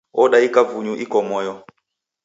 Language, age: Taita, 19-29